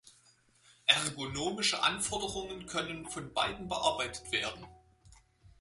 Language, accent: German, Deutschland Deutsch